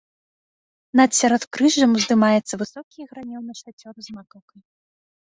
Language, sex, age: Belarusian, female, under 19